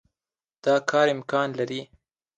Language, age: Pashto, under 19